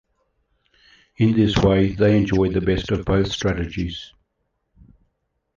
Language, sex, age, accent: English, male, 60-69, Australian English